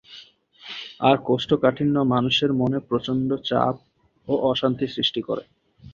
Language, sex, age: Bengali, male, 19-29